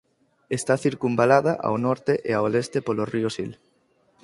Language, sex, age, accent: Galician, male, 19-29, Normativo (estándar)